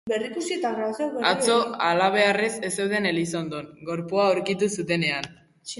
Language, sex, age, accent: Basque, female, 90+, Erdialdekoa edo Nafarra (Gipuzkoa, Nafarroa)